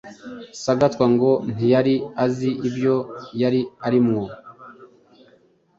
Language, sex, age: Kinyarwanda, male, 30-39